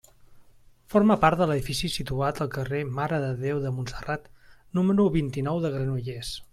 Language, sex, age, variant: Catalan, male, 40-49, Central